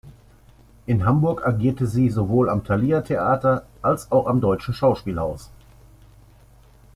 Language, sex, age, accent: German, male, 50-59, Deutschland Deutsch